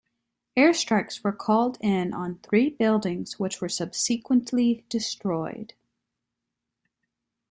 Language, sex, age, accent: English, female, 19-29, United States English